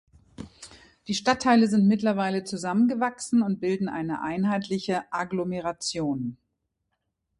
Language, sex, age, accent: German, female, 50-59, Deutschland Deutsch